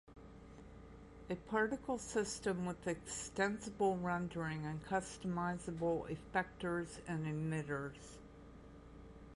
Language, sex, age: English, female, 60-69